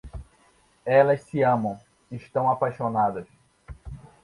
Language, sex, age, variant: Portuguese, male, 30-39, Portuguese (Brasil)